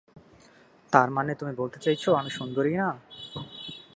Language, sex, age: Bengali, male, 19-29